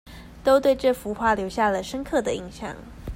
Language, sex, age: Chinese, female, 19-29